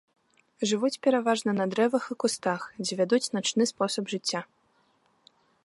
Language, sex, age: Belarusian, female, 19-29